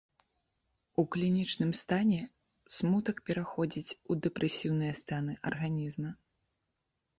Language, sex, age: Belarusian, female, 30-39